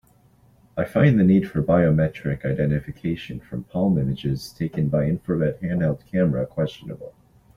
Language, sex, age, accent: English, male, 19-29, Canadian English